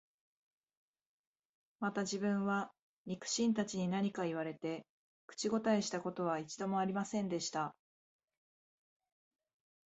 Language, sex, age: Japanese, female, 30-39